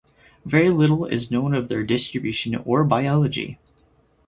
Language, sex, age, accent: English, male, 19-29, United States English